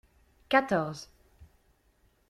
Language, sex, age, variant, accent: French, female, 30-39, Français d'Amérique du Nord, Français du Canada